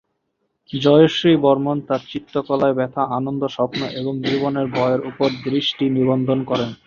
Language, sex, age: Bengali, male, 19-29